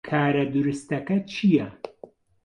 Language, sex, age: Central Kurdish, male, 40-49